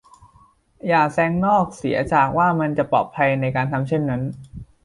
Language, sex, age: Thai, male, 19-29